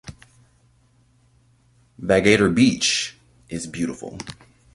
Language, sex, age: English, male, 30-39